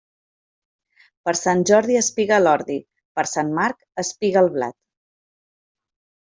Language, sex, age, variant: Catalan, female, 30-39, Central